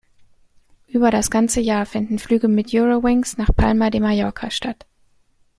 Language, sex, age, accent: German, female, 19-29, Deutschland Deutsch